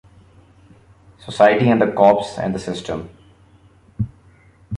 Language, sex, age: English, male, 19-29